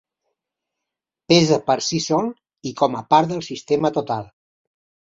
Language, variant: Catalan, Central